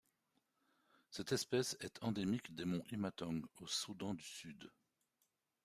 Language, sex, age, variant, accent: French, male, 50-59, Français d'Europe, Français de Belgique